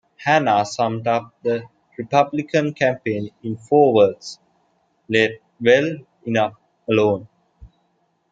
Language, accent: English, India and South Asia (India, Pakistan, Sri Lanka)